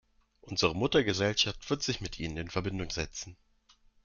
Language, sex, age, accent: German, male, 19-29, Deutschland Deutsch